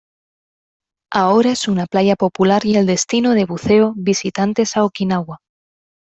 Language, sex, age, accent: Spanish, female, 19-29, España: Norte peninsular (Asturias, Castilla y León, Cantabria, País Vasco, Navarra, Aragón, La Rioja, Guadalajara, Cuenca)